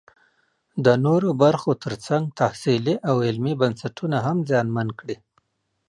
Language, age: Pashto, 40-49